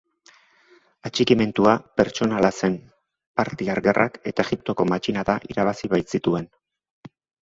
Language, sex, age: Basque, male, 50-59